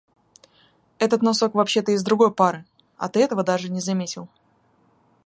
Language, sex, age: Russian, female, 19-29